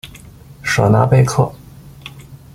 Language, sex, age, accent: Chinese, male, 19-29, 出生地：北京市